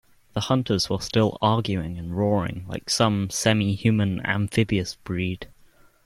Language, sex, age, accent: English, male, under 19, England English